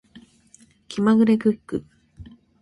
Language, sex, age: Japanese, female, 19-29